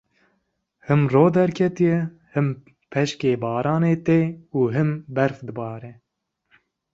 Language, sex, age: Kurdish, male, 19-29